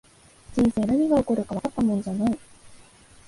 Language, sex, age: Japanese, female, 19-29